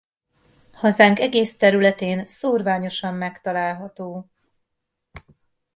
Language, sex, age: Hungarian, female, 40-49